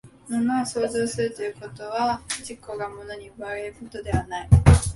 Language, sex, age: Japanese, female, 19-29